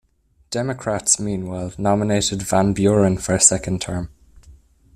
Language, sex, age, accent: English, male, under 19, Irish English